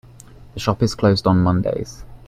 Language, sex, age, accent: English, male, 19-29, England English